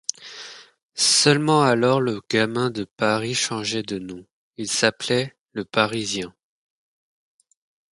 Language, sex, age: French, male, 30-39